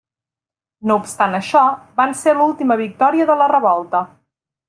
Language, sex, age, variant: Catalan, female, 30-39, Central